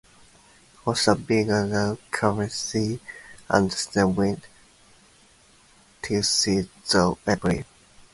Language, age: English, 19-29